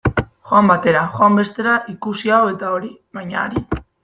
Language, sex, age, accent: Basque, female, 19-29, Mendebalekoa (Araba, Bizkaia, Gipuzkoako mendebaleko herri batzuk)